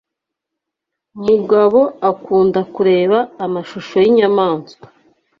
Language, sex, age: Kinyarwanda, female, 19-29